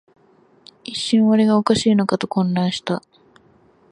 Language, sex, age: Japanese, female, under 19